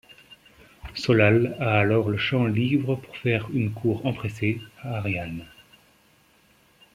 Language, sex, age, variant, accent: French, male, 30-39, Français d'Europe, Français de Belgique